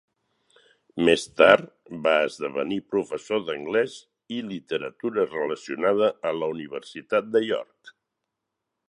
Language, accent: Catalan, Barceloní